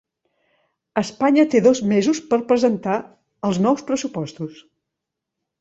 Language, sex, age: Catalan, female, 50-59